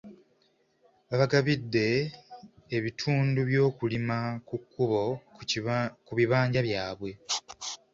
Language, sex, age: Ganda, male, 19-29